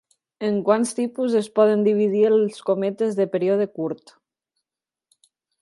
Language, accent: Catalan, valencià